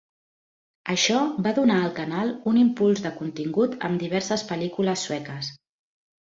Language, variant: Catalan, Central